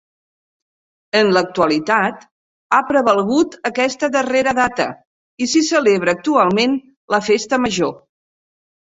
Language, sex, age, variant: Catalan, female, 60-69, Central